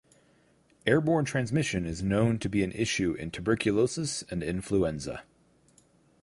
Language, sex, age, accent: English, male, 19-29, United States English